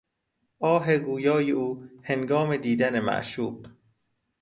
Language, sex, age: Persian, male, 30-39